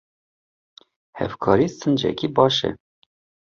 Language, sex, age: Kurdish, male, 40-49